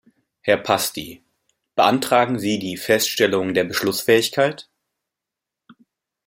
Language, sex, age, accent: German, male, 30-39, Deutschland Deutsch